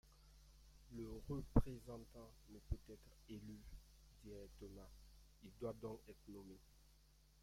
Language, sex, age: French, male, 19-29